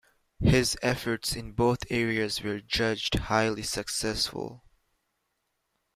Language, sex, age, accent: English, male, 19-29, West Indies and Bermuda (Bahamas, Bermuda, Jamaica, Trinidad)